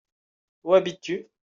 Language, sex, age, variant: French, male, 19-29, Français de métropole